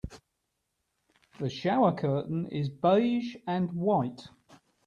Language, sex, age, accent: English, male, 60-69, England English